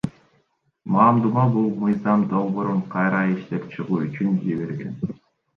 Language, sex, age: Kyrgyz, male, 19-29